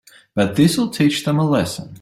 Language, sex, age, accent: English, male, 30-39, Australian English